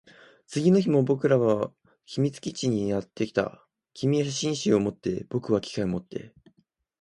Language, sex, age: Japanese, male, under 19